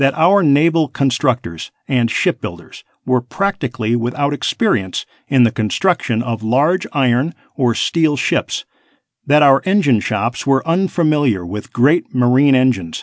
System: none